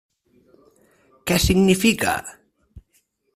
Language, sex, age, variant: Catalan, male, 30-39, Central